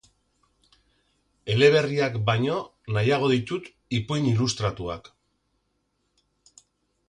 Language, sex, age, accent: Basque, male, 40-49, Erdialdekoa edo Nafarra (Gipuzkoa, Nafarroa)